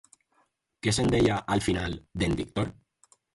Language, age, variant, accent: Catalan, 30-39, Valencià meridional, valencià